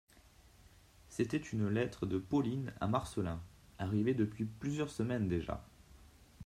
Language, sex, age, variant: French, male, 19-29, Français de métropole